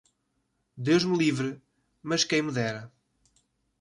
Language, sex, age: Portuguese, male, 19-29